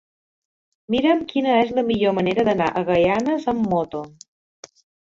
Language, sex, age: Catalan, female, 40-49